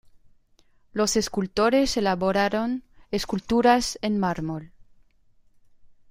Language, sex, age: Spanish, female, 30-39